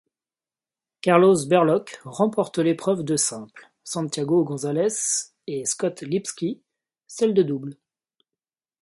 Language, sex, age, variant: French, male, 40-49, Français de métropole